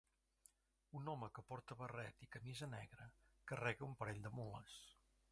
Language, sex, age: Catalan, male, 60-69